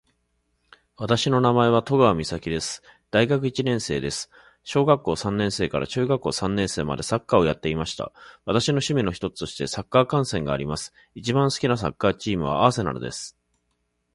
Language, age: Japanese, 40-49